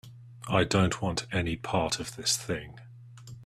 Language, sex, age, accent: English, male, 30-39, England English